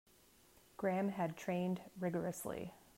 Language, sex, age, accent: English, female, 40-49, United States English